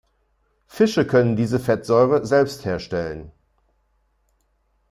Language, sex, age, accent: German, male, 50-59, Deutschland Deutsch